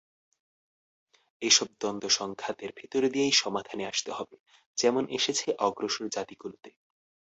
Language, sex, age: Bengali, male, under 19